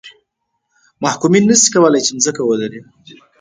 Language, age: Pashto, 19-29